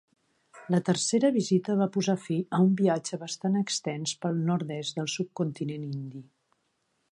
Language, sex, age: Catalan, female, 50-59